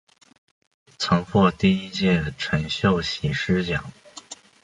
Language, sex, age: Chinese, male, under 19